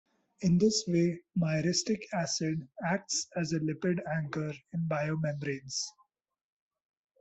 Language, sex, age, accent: English, male, 19-29, India and South Asia (India, Pakistan, Sri Lanka)